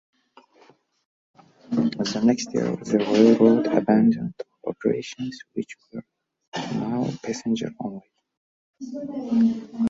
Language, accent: English, United States English